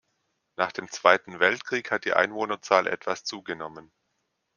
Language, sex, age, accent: German, male, 40-49, Deutschland Deutsch